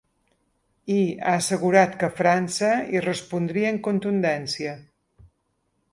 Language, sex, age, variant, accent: Catalan, female, 50-59, Balear, menorquí